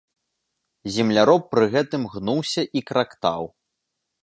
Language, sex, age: Belarusian, male, 19-29